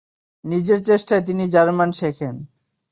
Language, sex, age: Bengali, male, 19-29